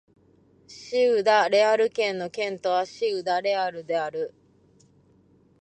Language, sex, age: Japanese, female, 19-29